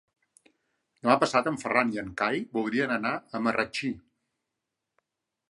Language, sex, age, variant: Catalan, male, 40-49, Central